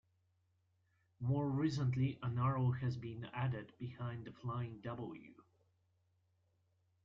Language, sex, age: English, male, 30-39